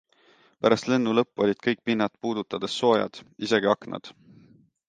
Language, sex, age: Estonian, male, 19-29